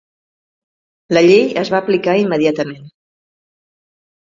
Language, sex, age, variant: Catalan, female, 50-59, Central